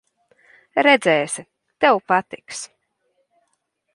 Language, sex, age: Latvian, female, 19-29